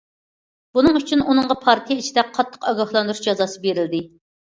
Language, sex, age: Uyghur, female, 40-49